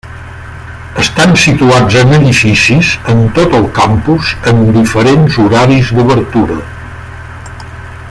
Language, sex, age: Catalan, male, 60-69